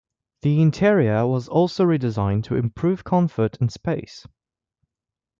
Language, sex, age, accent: English, male, 19-29, England English